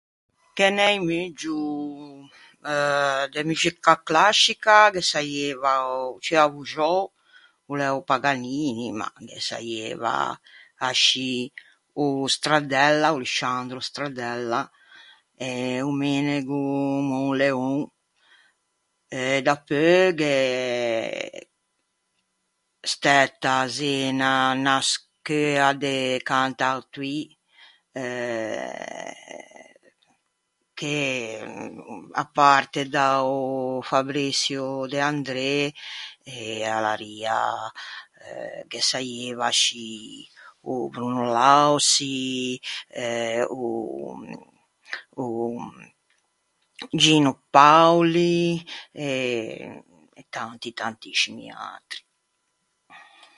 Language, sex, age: Ligurian, female, 60-69